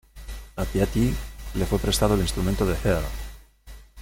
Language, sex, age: Spanish, male, 40-49